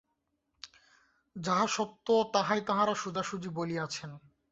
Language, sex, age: Bengali, male, 19-29